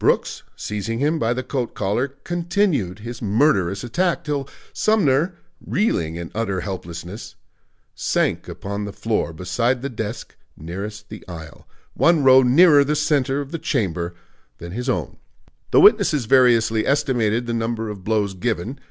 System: none